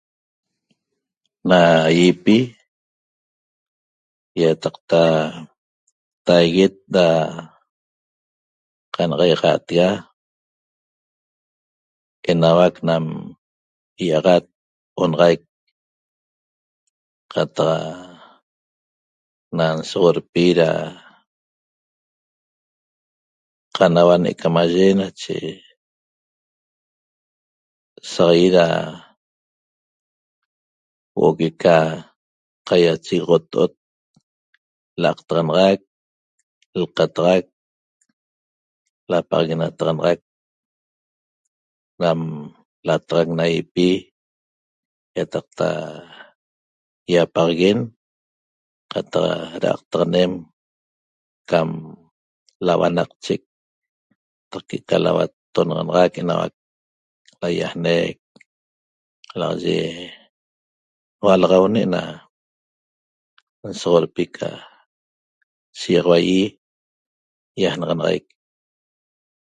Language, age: Toba, 50-59